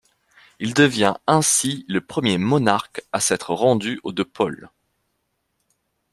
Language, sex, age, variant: French, male, 30-39, Français de métropole